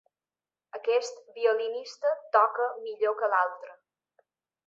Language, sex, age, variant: Catalan, female, 40-49, Balear